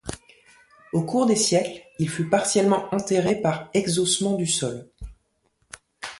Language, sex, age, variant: French, female, 19-29, Français de métropole